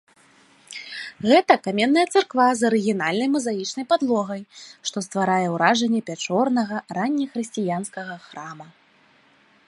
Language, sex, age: Belarusian, female, 19-29